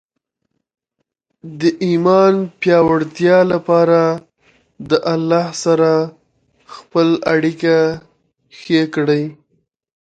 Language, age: Pashto, 19-29